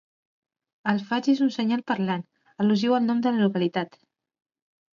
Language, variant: Catalan, Central